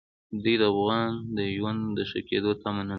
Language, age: Pashto, 19-29